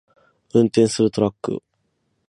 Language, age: Japanese, 19-29